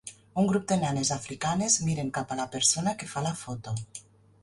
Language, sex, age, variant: Catalan, female, 40-49, Nord-Occidental